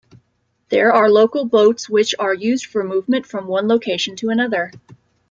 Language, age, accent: English, 30-39, United States English